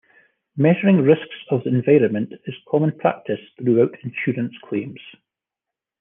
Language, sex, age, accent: English, male, 40-49, Scottish English